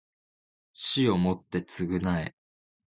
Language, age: Japanese, 19-29